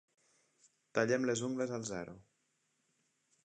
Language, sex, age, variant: Catalan, male, 40-49, Nord-Occidental